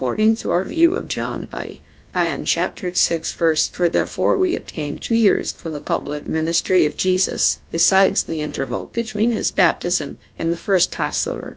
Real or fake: fake